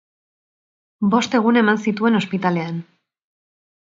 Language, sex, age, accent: Basque, female, 30-39, Erdialdekoa edo Nafarra (Gipuzkoa, Nafarroa)